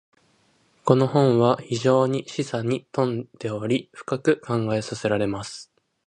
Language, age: Japanese, 19-29